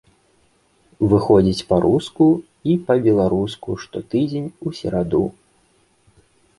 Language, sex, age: Belarusian, male, 30-39